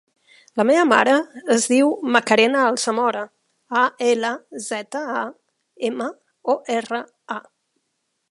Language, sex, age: Catalan, female, 50-59